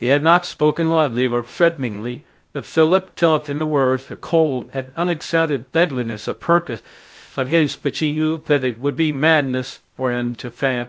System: TTS, VITS